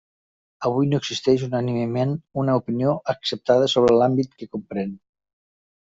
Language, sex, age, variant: Catalan, male, 50-59, Nord-Occidental